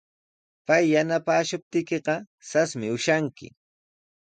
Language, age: Sihuas Ancash Quechua, 19-29